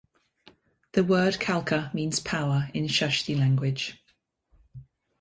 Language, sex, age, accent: English, female, 30-39, England English